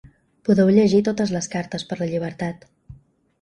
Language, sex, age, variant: Catalan, female, 19-29, Balear